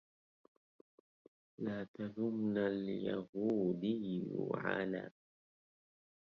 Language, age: Arabic, 40-49